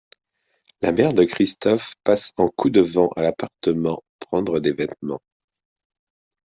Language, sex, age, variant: French, male, 30-39, Français de métropole